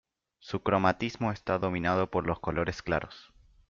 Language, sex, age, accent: Spanish, male, 19-29, Rioplatense: Argentina, Uruguay, este de Bolivia, Paraguay